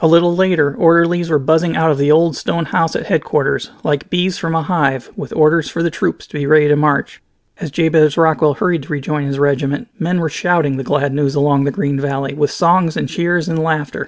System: none